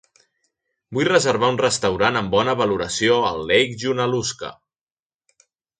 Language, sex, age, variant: Catalan, male, 30-39, Central